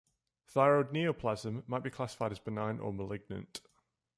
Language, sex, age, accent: English, male, 19-29, England English